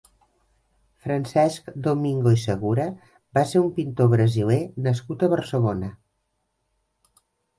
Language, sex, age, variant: Catalan, female, 50-59, Central